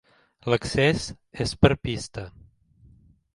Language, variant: Catalan, Septentrional